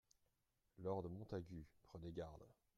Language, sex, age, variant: French, male, 40-49, Français de métropole